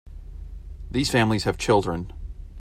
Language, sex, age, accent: English, male, 30-39, United States English